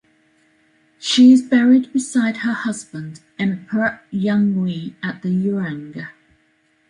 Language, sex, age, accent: English, female, 60-69, England English